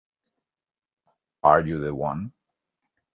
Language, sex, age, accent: Spanish, male, 40-49, Andino-Pacífico: Colombia, Perú, Ecuador, oeste de Bolivia y Venezuela andina